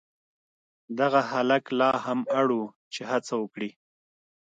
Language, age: Pashto, 30-39